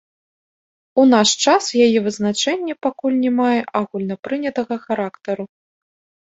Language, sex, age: Belarusian, female, 19-29